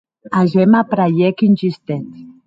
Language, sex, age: Occitan, female, 40-49